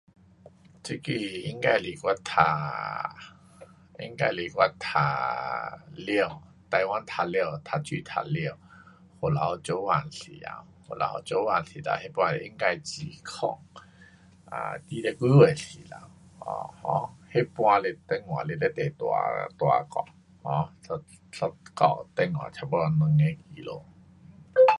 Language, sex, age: Pu-Xian Chinese, male, 50-59